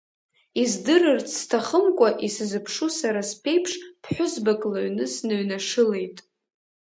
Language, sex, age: Abkhazian, female, under 19